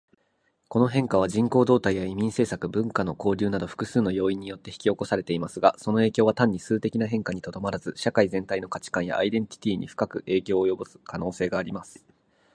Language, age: Japanese, 19-29